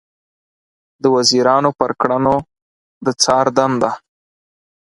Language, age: Pashto, 19-29